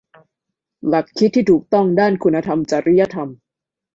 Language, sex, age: Thai, female, 30-39